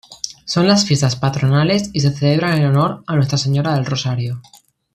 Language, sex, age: Spanish, female, 19-29